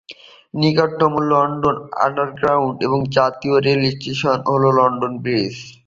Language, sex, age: Bengali, male, 19-29